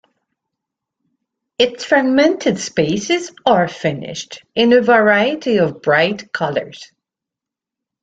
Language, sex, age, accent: English, female, 50-59, England English